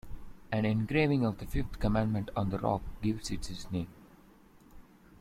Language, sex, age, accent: English, male, under 19, India and South Asia (India, Pakistan, Sri Lanka)